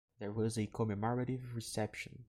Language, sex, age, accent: English, male, 19-29, United States English